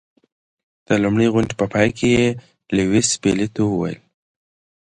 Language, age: Pashto, 19-29